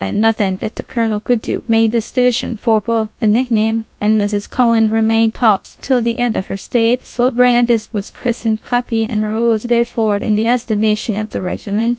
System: TTS, GlowTTS